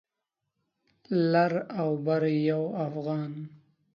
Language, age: Pashto, 19-29